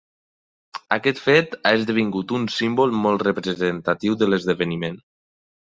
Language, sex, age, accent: Catalan, male, 19-29, valencià